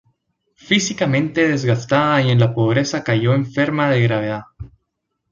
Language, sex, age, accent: Spanish, male, 19-29, América central